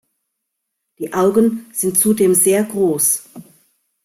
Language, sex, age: German, female, 50-59